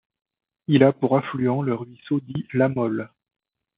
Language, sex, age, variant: French, male, 30-39, Français de métropole